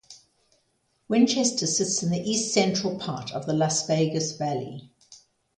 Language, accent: English, Southern African (South Africa, Zimbabwe, Namibia)